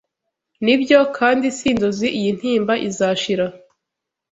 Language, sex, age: Kinyarwanda, female, 19-29